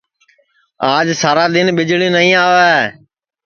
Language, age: Sansi, 19-29